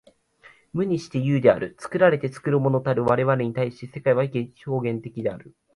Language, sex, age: Japanese, male, 19-29